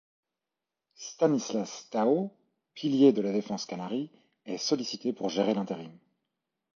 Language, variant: French, Français de métropole